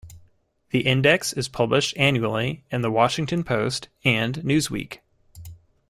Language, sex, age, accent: English, male, 19-29, United States English